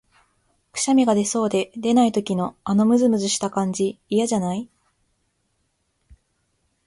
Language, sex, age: Japanese, female, 19-29